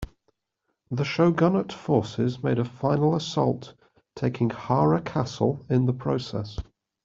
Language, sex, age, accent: English, male, 30-39, England English